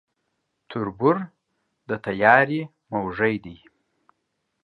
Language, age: Pashto, 50-59